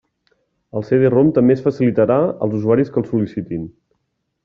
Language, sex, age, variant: Catalan, male, 19-29, Central